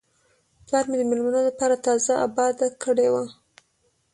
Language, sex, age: Pashto, female, 19-29